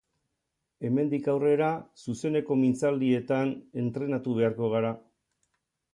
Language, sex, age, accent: Basque, male, 60-69, Mendebalekoa (Araba, Bizkaia, Gipuzkoako mendebaleko herri batzuk)